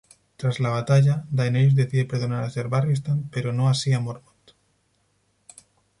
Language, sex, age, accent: Spanish, male, 19-29, España: Centro-Sur peninsular (Madrid, Toledo, Castilla-La Mancha)